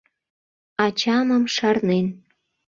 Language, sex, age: Mari, female, 19-29